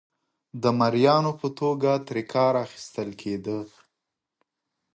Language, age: Pashto, 30-39